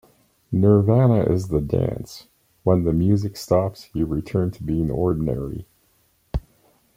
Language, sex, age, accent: English, male, 60-69, Canadian English